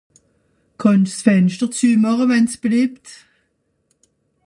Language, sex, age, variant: Swiss German, female, 60-69, Nordniederàlemmànisch (Rishoffe, Zàwere, Bùsswìller, Hawenau, Brüemt, Stroossbùri, Molse, Dàmbàch, Schlettstàtt, Pfàlzbùri usw.)